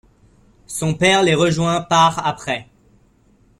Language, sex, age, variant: French, male, 30-39, Français de métropole